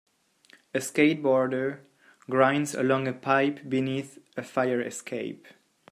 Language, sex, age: English, male, 19-29